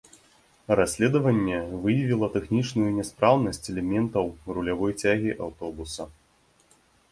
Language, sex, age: Belarusian, male, 30-39